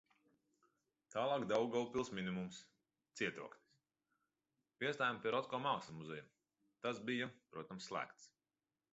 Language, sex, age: Latvian, male, 40-49